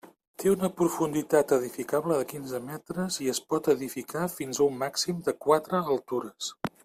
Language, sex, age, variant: Catalan, male, 50-59, Central